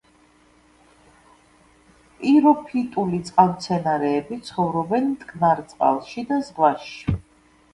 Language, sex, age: Georgian, female, 50-59